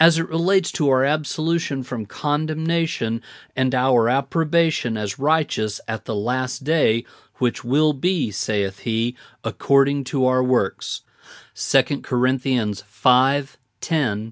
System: none